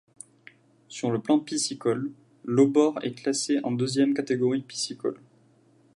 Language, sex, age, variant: French, male, 19-29, Français de métropole